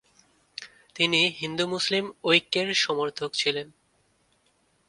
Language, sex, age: Bengali, male, 19-29